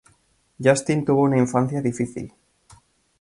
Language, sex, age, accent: Spanish, male, 19-29, España: Centro-Sur peninsular (Madrid, Toledo, Castilla-La Mancha)